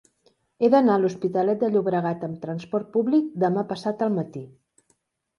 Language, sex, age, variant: Catalan, female, 40-49, Central